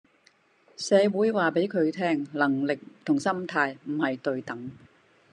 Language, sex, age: Cantonese, female, 60-69